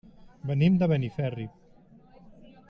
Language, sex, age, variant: Catalan, male, 30-39, Central